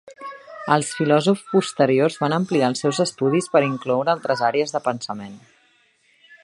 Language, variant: Catalan, Central